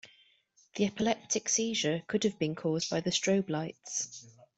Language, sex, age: English, female, 30-39